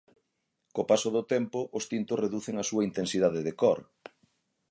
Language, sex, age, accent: Galician, male, 40-49, Normativo (estándar)